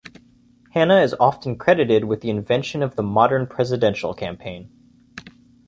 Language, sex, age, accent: English, male, 19-29, United States English